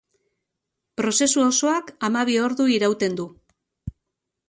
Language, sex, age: Basque, female, 50-59